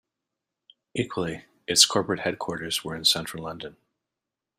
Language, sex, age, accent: English, male, 40-49, Canadian English